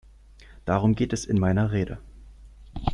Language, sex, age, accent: German, male, 19-29, Deutschland Deutsch